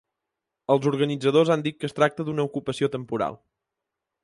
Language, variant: Catalan, Central